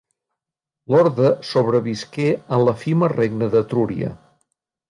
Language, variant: Catalan, Nord-Occidental